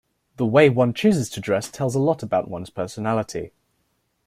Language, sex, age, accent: English, male, 19-29, England English